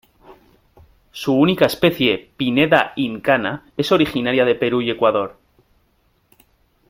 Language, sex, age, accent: Spanish, male, 30-39, España: Norte peninsular (Asturias, Castilla y León, Cantabria, País Vasco, Navarra, Aragón, La Rioja, Guadalajara, Cuenca)